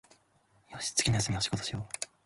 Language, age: Japanese, 19-29